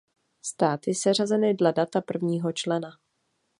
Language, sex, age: Czech, female, 19-29